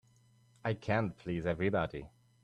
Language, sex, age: English, male, 19-29